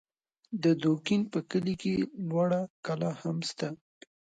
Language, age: Pashto, 19-29